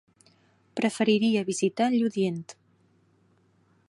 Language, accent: Catalan, central; nord-occidental